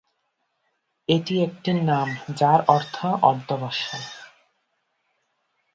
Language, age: Bengali, 19-29